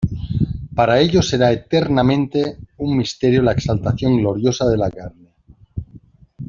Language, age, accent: Spanish, 40-49, España: Norte peninsular (Asturias, Castilla y León, Cantabria, País Vasco, Navarra, Aragón, La Rioja, Guadalajara, Cuenca)